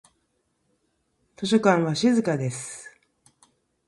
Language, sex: Japanese, female